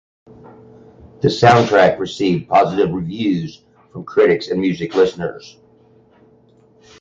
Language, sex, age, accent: English, male, 50-59, United States English